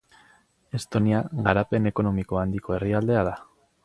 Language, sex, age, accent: Basque, male, 30-39, Mendebalekoa (Araba, Bizkaia, Gipuzkoako mendebaleko herri batzuk)